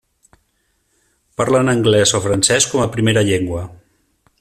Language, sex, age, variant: Catalan, male, 50-59, Central